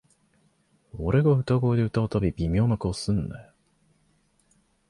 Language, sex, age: Japanese, male, 19-29